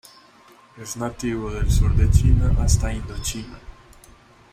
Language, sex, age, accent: Spanish, male, 30-39, Andino-Pacífico: Colombia, Perú, Ecuador, oeste de Bolivia y Venezuela andina